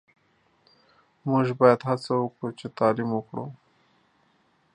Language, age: Pashto, 30-39